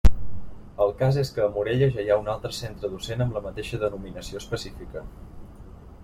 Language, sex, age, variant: Catalan, male, 30-39, Balear